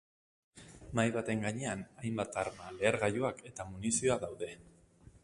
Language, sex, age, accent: Basque, male, 30-39, Mendebalekoa (Araba, Bizkaia, Gipuzkoako mendebaleko herri batzuk)